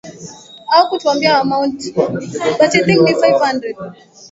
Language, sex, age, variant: Swahili, female, 19-29, Kiswahili Sanifu (EA)